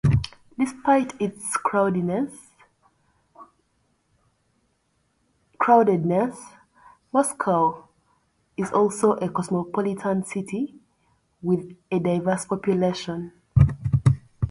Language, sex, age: English, female, 19-29